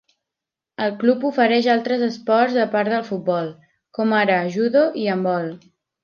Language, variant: Catalan, Septentrional